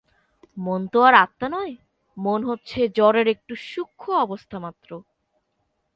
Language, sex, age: Bengali, female, 19-29